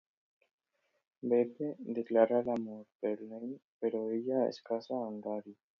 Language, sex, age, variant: Catalan, male, under 19, Alacantí